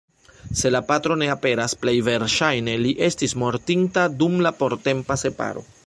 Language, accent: Esperanto, Internacia